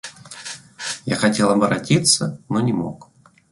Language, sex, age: Russian, male, 40-49